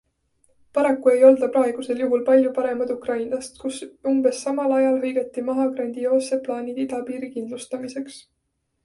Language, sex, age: Estonian, female, 19-29